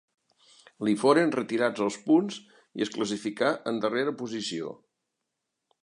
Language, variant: Catalan, Central